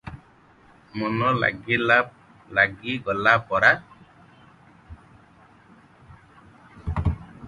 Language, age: Odia, 50-59